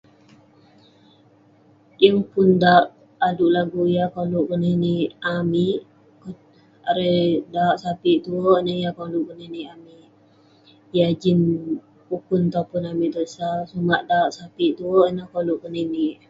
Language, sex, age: Western Penan, female, 19-29